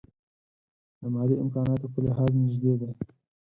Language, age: Pashto, 19-29